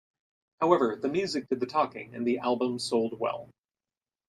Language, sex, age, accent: English, male, 30-39, United States English